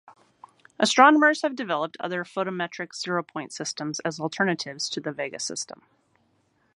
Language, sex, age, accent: English, female, 30-39, United States English